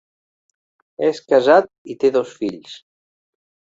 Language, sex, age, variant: Catalan, male, 40-49, Central